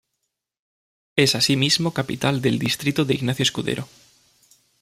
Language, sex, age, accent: Spanish, male, 19-29, España: Sur peninsular (Andalucia, Extremadura, Murcia)